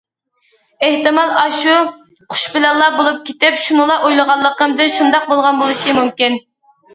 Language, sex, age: Uyghur, female, under 19